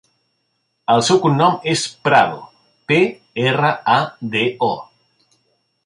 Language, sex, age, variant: Catalan, male, 40-49, Central